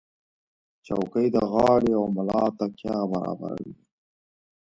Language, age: Pashto, 19-29